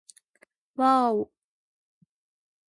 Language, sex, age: Japanese, female, 19-29